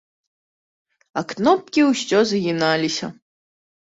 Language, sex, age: Belarusian, female, 19-29